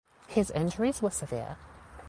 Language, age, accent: English, 19-29, England English